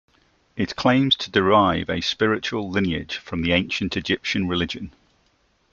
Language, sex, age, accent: English, male, 40-49, England English